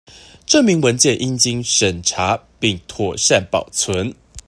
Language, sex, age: Chinese, male, 19-29